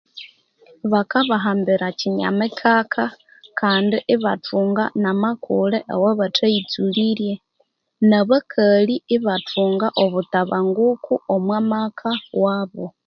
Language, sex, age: Konzo, female, 30-39